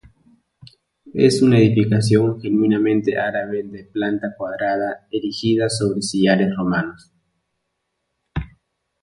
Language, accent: Spanish, Andino-Pacífico: Colombia, Perú, Ecuador, oeste de Bolivia y Venezuela andina